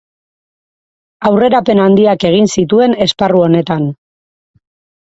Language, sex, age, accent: Basque, female, 30-39, Mendebalekoa (Araba, Bizkaia, Gipuzkoako mendebaleko herri batzuk)